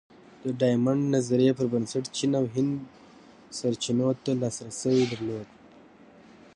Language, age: Pashto, 19-29